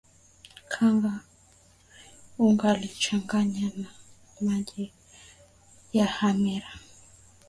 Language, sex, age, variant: Swahili, female, 19-29, Kiswahili Sanifu (EA)